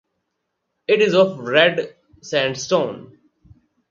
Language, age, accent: English, 19-29, India and South Asia (India, Pakistan, Sri Lanka)